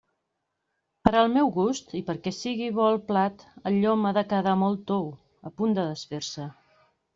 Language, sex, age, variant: Catalan, female, 30-39, Central